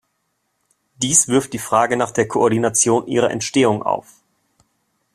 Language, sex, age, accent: German, male, 30-39, Deutschland Deutsch